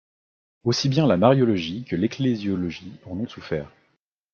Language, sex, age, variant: French, male, 19-29, Français de métropole